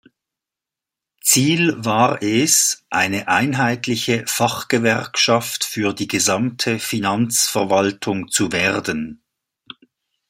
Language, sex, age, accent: German, male, 60-69, Schweizerdeutsch